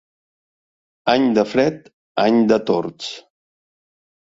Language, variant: Catalan, Central